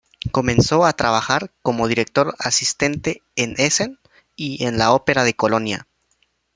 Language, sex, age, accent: Spanish, male, 19-29, América central